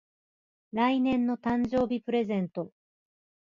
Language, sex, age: Japanese, female, 40-49